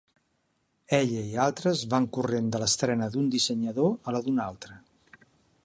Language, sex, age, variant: Catalan, male, 70-79, Central